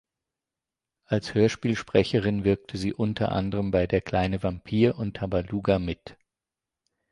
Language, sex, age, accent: German, male, 60-69, Deutschland Deutsch